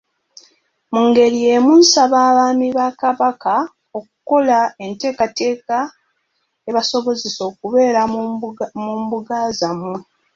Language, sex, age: Ganda, female, 19-29